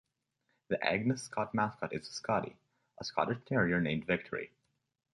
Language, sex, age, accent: English, male, under 19, United States English